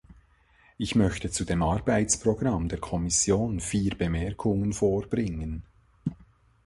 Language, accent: German, Schweizerdeutsch